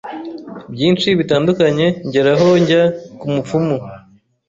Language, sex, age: Kinyarwanda, male, 19-29